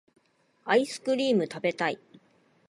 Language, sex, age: Japanese, female, 30-39